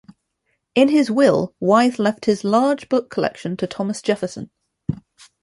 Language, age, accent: English, 30-39, England English